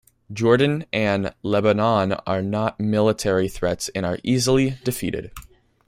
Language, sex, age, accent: English, male, under 19, United States English